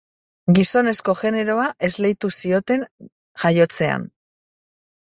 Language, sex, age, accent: Basque, female, 50-59, Mendebalekoa (Araba, Bizkaia, Gipuzkoako mendebaleko herri batzuk)